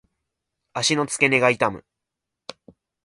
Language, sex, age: Japanese, male, 19-29